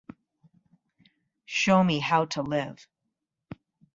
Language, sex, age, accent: English, female, 60-69, United States English